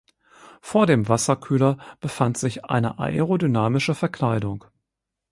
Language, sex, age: German, male, 50-59